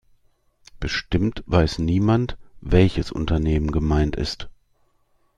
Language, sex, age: German, male, 50-59